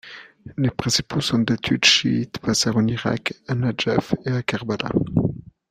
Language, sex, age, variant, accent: French, male, 30-39, Français d'Europe, Français de Suisse